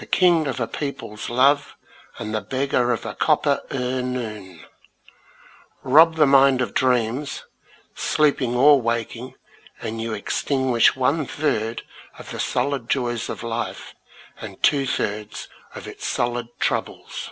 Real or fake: real